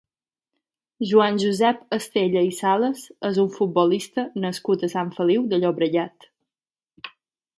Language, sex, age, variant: Catalan, female, 19-29, Balear